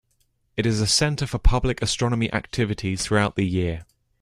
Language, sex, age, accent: English, male, under 19, England English